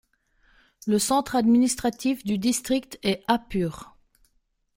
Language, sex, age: French, female, 30-39